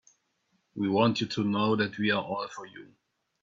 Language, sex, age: English, male, 19-29